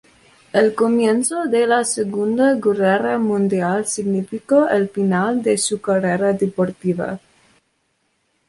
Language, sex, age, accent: Spanish, female, under 19, México